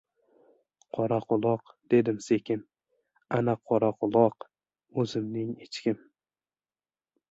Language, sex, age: Uzbek, male, 19-29